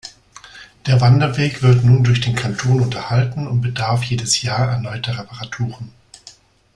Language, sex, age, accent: German, male, 50-59, Deutschland Deutsch